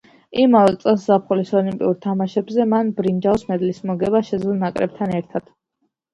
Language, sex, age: Georgian, female, under 19